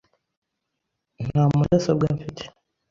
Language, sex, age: Kinyarwanda, male, under 19